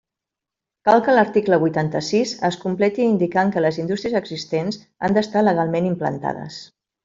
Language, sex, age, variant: Catalan, female, 50-59, Central